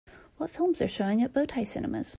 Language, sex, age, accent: English, female, 30-39, United States English